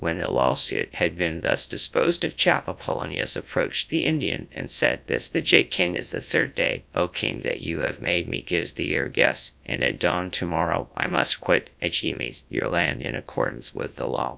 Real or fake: fake